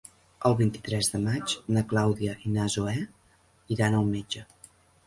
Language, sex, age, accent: Catalan, female, 50-59, nord-oriental